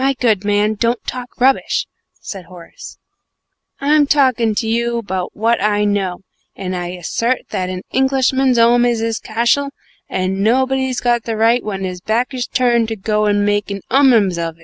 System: none